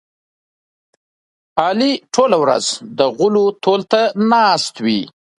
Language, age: Pashto, 30-39